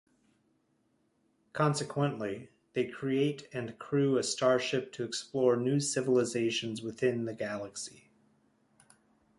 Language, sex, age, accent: English, male, 30-39, United States English